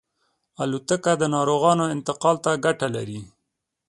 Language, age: Pashto, 19-29